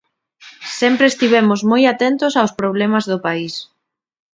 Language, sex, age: Galician, female, 30-39